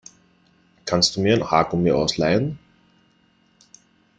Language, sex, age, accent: German, male, 19-29, Österreichisches Deutsch